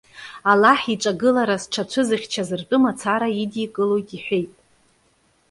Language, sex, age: Abkhazian, female, 30-39